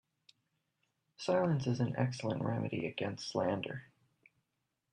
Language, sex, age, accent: English, male, 19-29, Canadian English